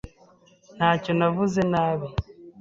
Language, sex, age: Kinyarwanda, female, 30-39